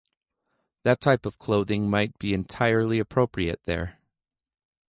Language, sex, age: English, male, 30-39